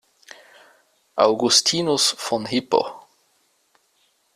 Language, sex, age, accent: German, male, 30-39, Österreichisches Deutsch